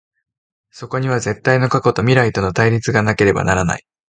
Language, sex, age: Japanese, male, 19-29